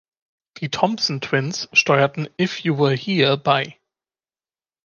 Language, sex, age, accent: German, male, 19-29, Deutschland Deutsch